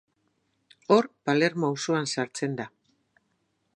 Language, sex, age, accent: Basque, female, 60-69, Mendebalekoa (Araba, Bizkaia, Gipuzkoako mendebaleko herri batzuk)